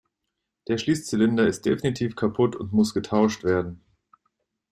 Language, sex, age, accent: German, male, 30-39, Deutschland Deutsch